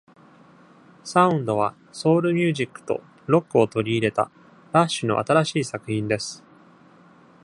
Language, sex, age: Japanese, male, 30-39